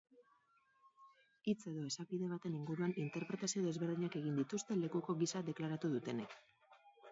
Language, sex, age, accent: Basque, female, 40-49, Mendebalekoa (Araba, Bizkaia, Gipuzkoako mendebaleko herri batzuk)